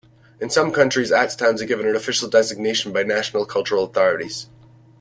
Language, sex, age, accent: English, male, 30-39, United States English